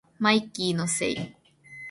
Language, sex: Japanese, female